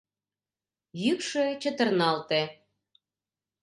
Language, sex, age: Mari, female, 40-49